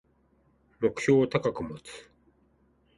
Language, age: Japanese, 30-39